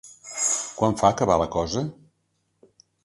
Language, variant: Catalan, Central